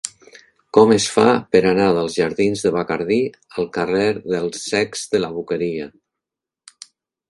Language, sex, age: Catalan, male, 60-69